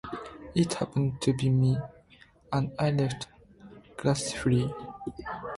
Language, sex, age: English, male, under 19